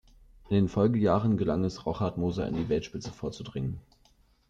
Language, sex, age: German, male, 19-29